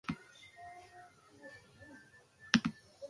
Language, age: Basque, under 19